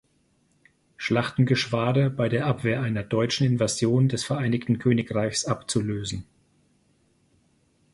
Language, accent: German, Deutschland Deutsch